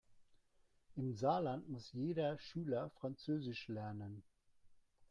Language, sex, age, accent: German, male, 50-59, Deutschland Deutsch